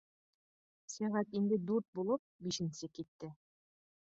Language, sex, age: Bashkir, female, 30-39